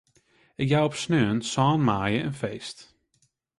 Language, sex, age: Western Frisian, male, 19-29